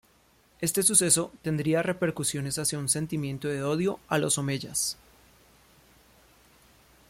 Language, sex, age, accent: Spanish, male, 30-39, Andino-Pacífico: Colombia, Perú, Ecuador, oeste de Bolivia y Venezuela andina